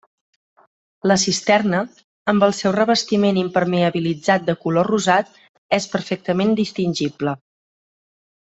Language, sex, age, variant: Catalan, female, 30-39, Central